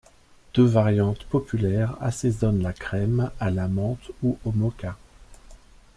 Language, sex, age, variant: French, male, 40-49, Français de métropole